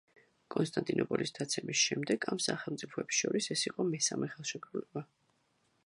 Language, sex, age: Georgian, female, 40-49